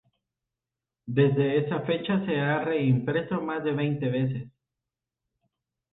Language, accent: Spanish, América central